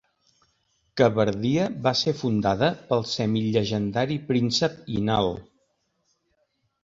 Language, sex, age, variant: Catalan, male, 60-69, Central